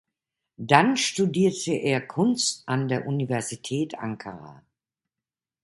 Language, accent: German, Deutschland Deutsch